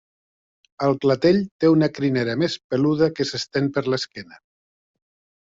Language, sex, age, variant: Catalan, male, 40-49, Septentrional